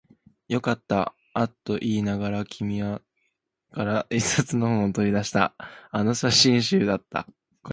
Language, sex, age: Japanese, male, under 19